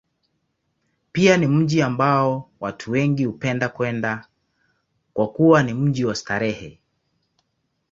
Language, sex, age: Swahili, male, 19-29